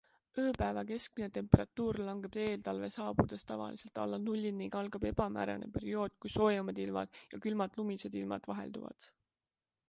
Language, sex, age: Estonian, female, 19-29